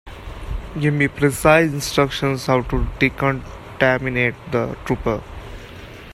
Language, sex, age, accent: English, male, 19-29, India and South Asia (India, Pakistan, Sri Lanka)